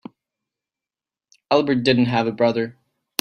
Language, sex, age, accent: English, male, 19-29, United States English